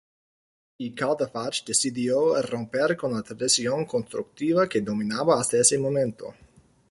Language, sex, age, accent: Spanish, male, 30-39, México